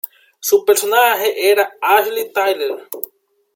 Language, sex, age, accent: Spanish, male, 19-29, Caribe: Cuba, Venezuela, Puerto Rico, República Dominicana, Panamá, Colombia caribeña, México caribeño, Costa del golfo de México